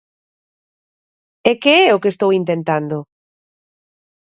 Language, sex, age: Galician, female, 30-39